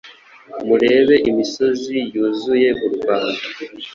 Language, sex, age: Kinyarwanda, male, 19-29